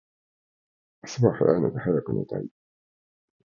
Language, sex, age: Japanese, male, 50-59